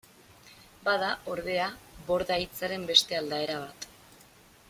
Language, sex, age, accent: Basque, female, 19-29, Erdialdekoa edo Nafarra (Gipuzkoa, Nafarroa)